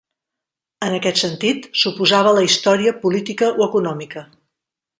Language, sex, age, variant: Catalan, female, 40-49, Central